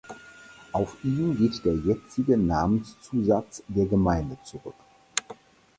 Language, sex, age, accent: German, male, 60-69, Deutschland Deutsch